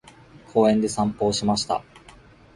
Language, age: Japanese, 19-29